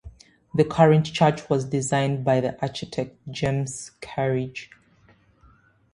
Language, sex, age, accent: English, female, 30-39, England English